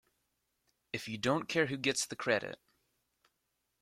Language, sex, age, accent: English, male, under 19, United States English